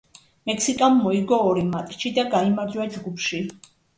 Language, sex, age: Georgian, female, 50-59